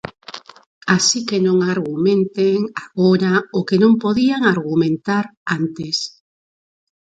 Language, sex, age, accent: Galician, female, 40-49, Normativo (estándar)